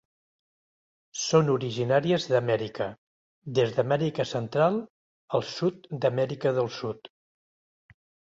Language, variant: Catalan, Central